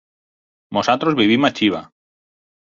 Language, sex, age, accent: Catalan, male, 40-49, valencià